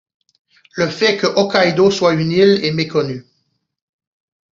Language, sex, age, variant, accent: French, male, 40-49, Français d'Amérique du Nord, Français du Canada